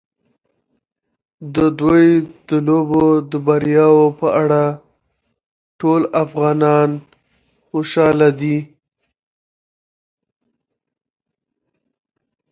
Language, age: Pashto, 19-29